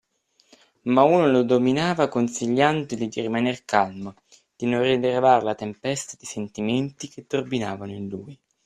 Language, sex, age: Italian, male, 19-29